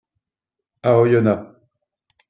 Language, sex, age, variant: French, male, 30-39, Français de métropole